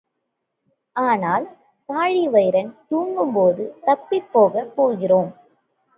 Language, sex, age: Tamil, female, 19-29